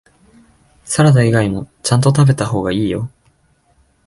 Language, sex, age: Japanese, male, 19-29